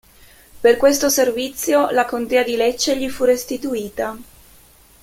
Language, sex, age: Italian, female, 19-29